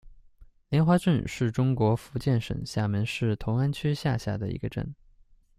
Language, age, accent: Chinese, 19-29, 出生地：四川省